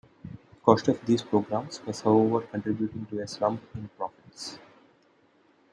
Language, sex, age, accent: English, male, 19-29, India and South Asia (India, Pakistan, Sri Lanka)